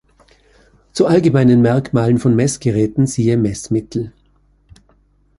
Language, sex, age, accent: German, male, 50-59, Österreichisches Deutsch